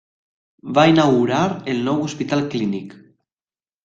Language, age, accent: Catalan, under 19, valencià